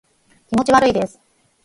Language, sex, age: Japanese, female, 40-49